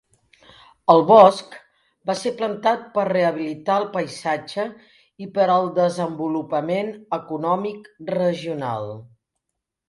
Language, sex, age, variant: Catalan, female, 60-69, Central